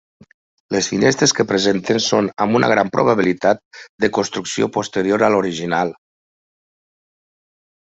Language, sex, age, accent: Catalan, male, 50-59, valencià